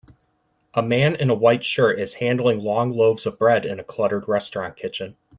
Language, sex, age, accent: English, male, 19-29, United States English